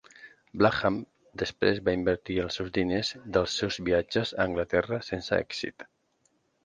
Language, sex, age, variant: Catalan, male, 40-49, Central